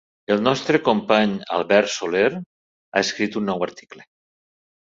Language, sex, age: Catalan, male, 60-69